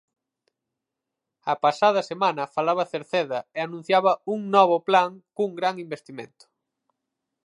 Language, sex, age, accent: Galician, male, 19-29, Central (gheada)